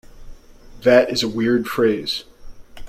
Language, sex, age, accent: English, male, 40-49, United States English